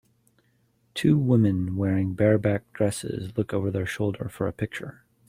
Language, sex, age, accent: English, male, 40-49, United States English